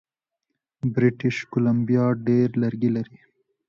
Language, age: Pashto, 19-29